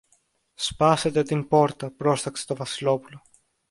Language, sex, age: Greek, male, under 19